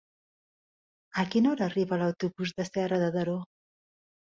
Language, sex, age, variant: Catalan, female, 40-49, Central